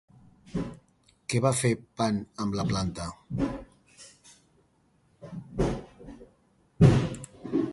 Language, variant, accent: Catalan, Central, central